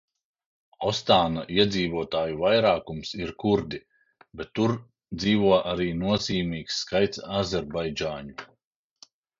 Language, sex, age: Latvian, male, 40-49